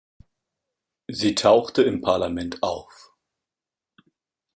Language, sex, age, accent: German, male, 30-39, Deutschland Deutsch